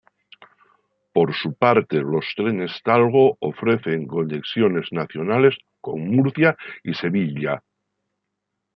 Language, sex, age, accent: Spanish, male, 70-79, España: Norte peninsular (Asturias, Castilla y León, Cantabria, País Vasco, Navarra, Aragón, La Rioja, Guadalajara, Cuenca)